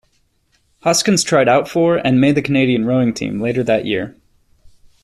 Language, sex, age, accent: English, male, 19-29, United States English